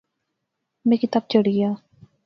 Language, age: Pahari-Potwari, 19-29